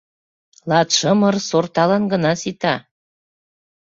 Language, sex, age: Mari, female, 40-49